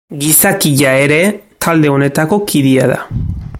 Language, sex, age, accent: Basque, male, 30-39, Erdialdekoa edo Nafarra (Gipuzkoa, Nafarroa)